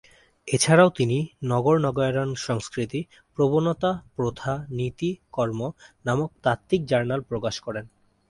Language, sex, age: Bengali, male, 19-29